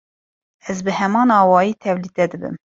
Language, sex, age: Kurdish, female, 30-39